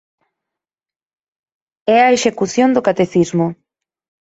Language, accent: Galician, Normativo (estándar)